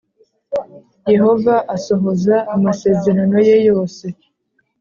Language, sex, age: Kinyarwanda, male, 19-29